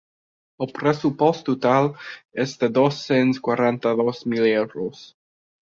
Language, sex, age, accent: Catalan, male, 19-29, aprenent (recent, des d'altres llengües)